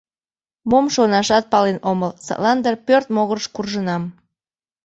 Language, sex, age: Mari, female, 30-39